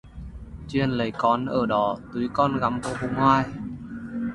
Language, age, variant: Vietnamese, 19-29, Hà Nội